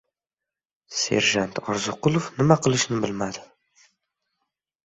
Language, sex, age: Uzbek, male, 19-29